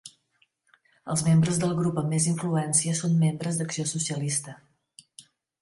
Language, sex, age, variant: Catalan, female, 50-59, Central